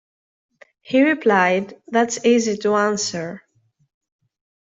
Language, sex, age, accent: English, female, 19-29, United States English